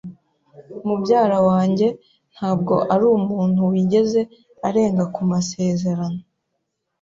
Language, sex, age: Kinyarwanda, female, 19-29